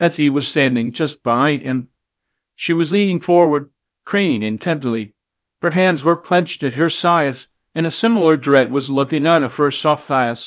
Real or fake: fake